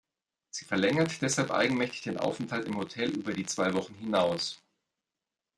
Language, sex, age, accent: German, male, 40-49, Deutschland Deutsch